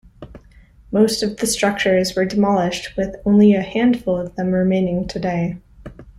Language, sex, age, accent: English, female, 19-29, United States English